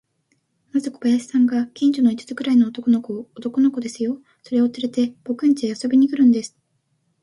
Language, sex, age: Japanese, female, under 19